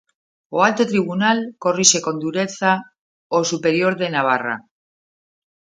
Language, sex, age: Galician, female, 50-59